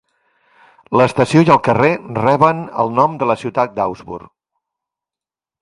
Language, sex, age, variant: Catalan, male, 50-59, Central